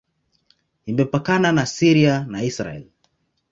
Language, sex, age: Swahili, male, 19-29